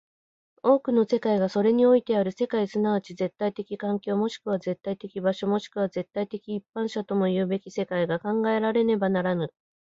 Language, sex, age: Japanese, female, 50-59